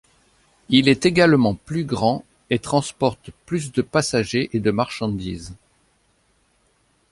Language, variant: French, Français de métropole